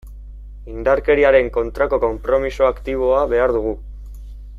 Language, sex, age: Basque, male, 19-29